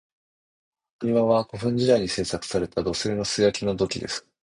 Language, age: Japanese, 30-39